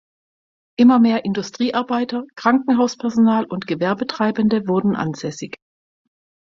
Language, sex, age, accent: German, female, 50-59, Deutschland Deutsch